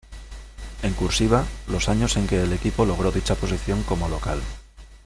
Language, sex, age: Spanish, male, 40-49